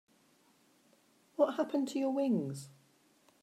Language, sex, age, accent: English, female, 60-69, England English